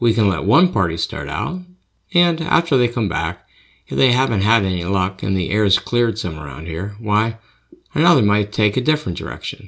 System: none